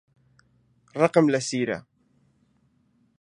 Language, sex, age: Central Kurdish, male, 19-29